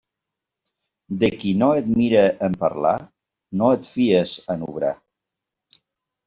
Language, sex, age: Catalan, male, 60-69